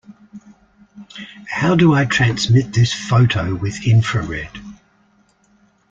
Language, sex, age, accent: English, male, 60-69, Australian English